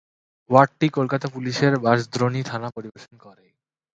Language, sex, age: Bengali, male, 19-29